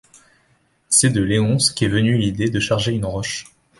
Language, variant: French, Français de métropole